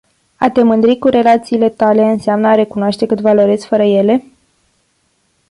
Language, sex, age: Romanian, female, 19-29